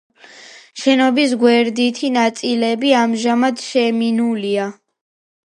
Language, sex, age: Georgian, female, under 19